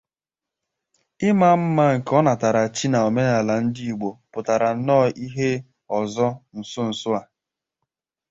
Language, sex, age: Igbo, male, 19-29